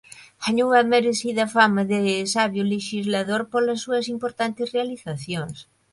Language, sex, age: Galician, female, 50-59